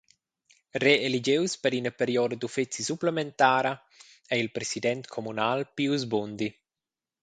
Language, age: Romansh, 30-39